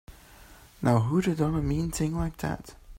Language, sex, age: English, male, 19-29